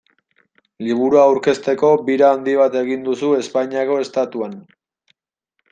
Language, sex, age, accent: Basque, male, 19-29, Mendebalekoa (Araba, Bizkaia, Gipuzkoako mendebaleko herri batzuk)